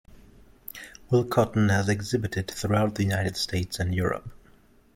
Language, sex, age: English, male, 30-39